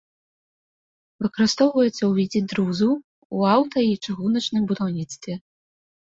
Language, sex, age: Belarusian, female, 19-29